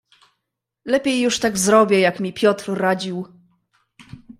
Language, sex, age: Polish, female, 19-29